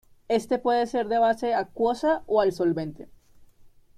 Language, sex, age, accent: Spanish, female, 19-29, Andino-Pacífico: Colombia, Perú, Ecuador, oeste de Bolivia y Venezuela andina